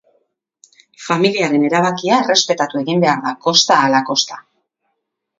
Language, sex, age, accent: Basque, female, 40-49, Erdialdekoa edo Nafarra (Gipuzkoa, Nafarroa)